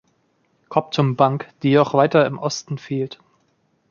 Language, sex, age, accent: German, male, 30-39, Deutschland Deutsch